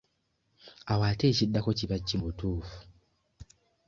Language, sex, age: Ganda, male, 19-29